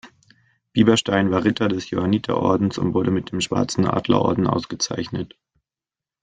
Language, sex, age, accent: German, male, 19-29, Deutschland Deutsch